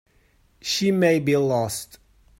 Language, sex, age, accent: English, male, 40-49, England English